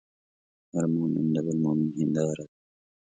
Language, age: Pashto, 19-29